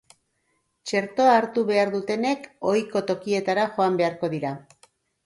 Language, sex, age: Basque, female, 60-69